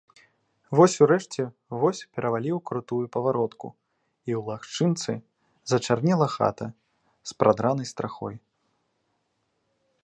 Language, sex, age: Belarusian, male, 19-29